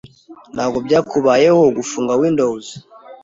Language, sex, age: Kinyarwanda, male, 19-29